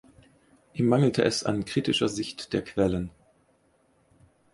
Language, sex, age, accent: German, male, 30-39, Deutschland Deutsch